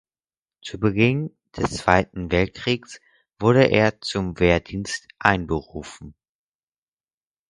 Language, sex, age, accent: German, male, under 19, Deutschland Deutsch